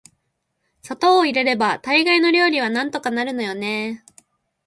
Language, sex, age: Japanese, female, 19-29